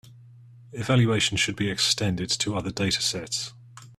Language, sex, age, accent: English, male, 30-39, England English